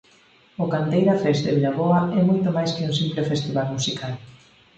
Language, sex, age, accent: Galician, female, 40-49, Normativo (estándar)